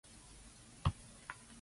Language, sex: Cantonese, female